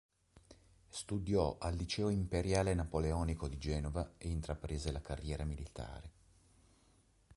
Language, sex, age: Italian, male, 40-49